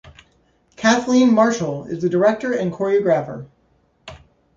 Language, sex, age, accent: English, male, 30-39, United States English